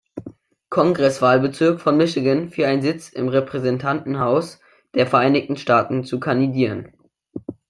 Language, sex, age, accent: German, male, under 19, Deutschland Deutsch